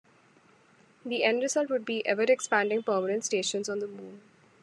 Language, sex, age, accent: English, female, 19-29, India and South Asia (India, Pakistan, Sri Lanka)